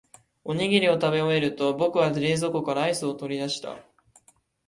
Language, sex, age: Japanese, male, 19-29